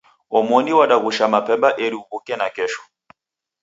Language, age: Taita, 19-29